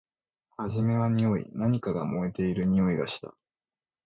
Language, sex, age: Japanese, male, 19-29